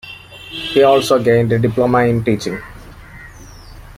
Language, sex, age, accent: English, male, 19-29, India and South Asia (India, Pakistan, Sri Lanka)